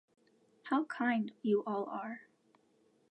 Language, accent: English, United States English